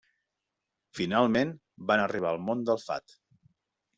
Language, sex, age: Catalan, male, 40-49